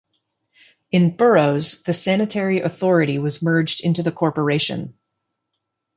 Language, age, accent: English, 19-29, United States English